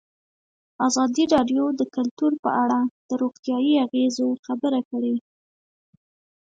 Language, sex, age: Pashto, female, 19-29